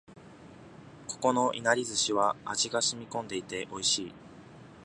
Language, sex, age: Japanese, male, 19-29